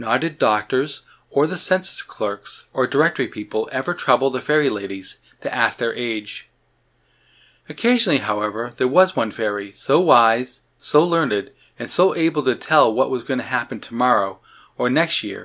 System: none